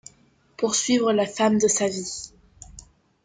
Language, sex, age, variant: French, female, 19-29, Français de métropole